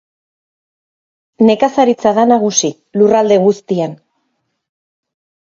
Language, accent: Basque, Erdialdekoa edo Nafarra (Gipuzkoa, Nafarroa)